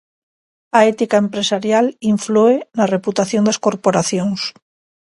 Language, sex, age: Galician, female, 50-59